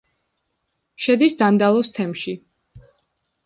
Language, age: Georgian, 19-29